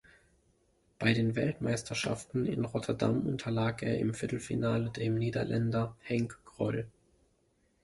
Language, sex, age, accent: German, male, 19-29, Deutschland Deutsch